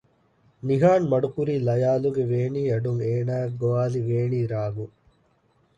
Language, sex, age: Divehi, male, under 19